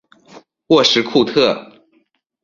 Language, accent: Chinese, 出生地：辽宁省